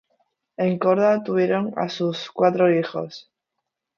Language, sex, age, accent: Spanish, female, 19-29, España: Islas Canarias